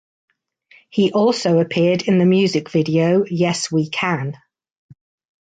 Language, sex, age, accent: English, female, 50-59, England English